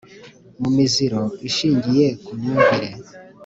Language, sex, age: Kinyarwanda, male, 19-29